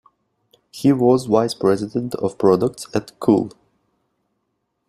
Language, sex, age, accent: English, male, 30-39, England English